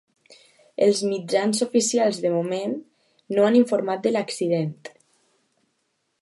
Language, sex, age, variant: Catalan, female, under 19, Alacantí